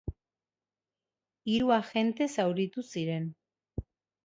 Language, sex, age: Basque, female, 30-39